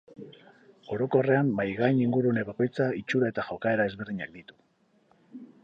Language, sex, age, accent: Basque, male, 50-59, Mendebalekoa (Araba, Bizkaia, Gipuzkoako mendebaleko herri batzuk)